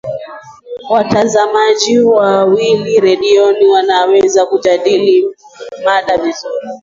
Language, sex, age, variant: Swahili, female, 19-29, Kiswahili cha Bara ya Kenya